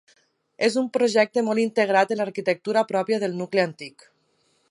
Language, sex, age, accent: Catalan, female, 30-39, valencià